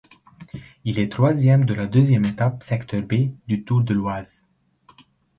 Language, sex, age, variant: French, male, 19-29, Français de métropole